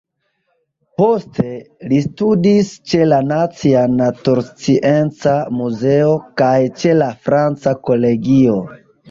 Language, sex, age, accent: Esperanto, male, 30-39, Internacia